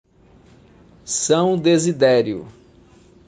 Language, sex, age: Portuguese, male, 40-49